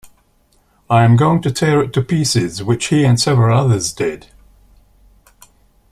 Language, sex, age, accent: English, male, 70-79, England English